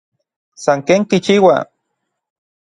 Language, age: Orizaba Nahuatl, 30-39